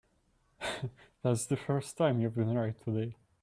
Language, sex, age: English, male, 19-29